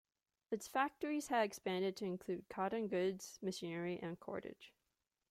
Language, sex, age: English, female, 19-29